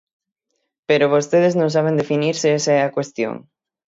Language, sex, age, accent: Galician, male, 19-29, Atlántico (seseo e gheada); Normativo (estándar)